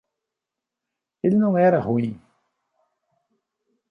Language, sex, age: Portuguese, male, 50-59